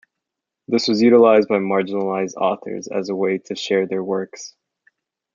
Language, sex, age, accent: English, male, 19-29, United States English